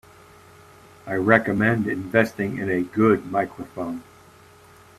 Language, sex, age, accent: English, male, 60-69, United States English